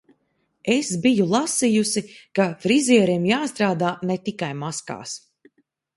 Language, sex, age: Latvian, female, 19-29